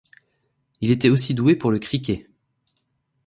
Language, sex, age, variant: French, male, 19-29, Français de métropole